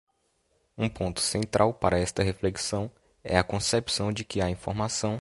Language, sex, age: Portuguese, male, under 19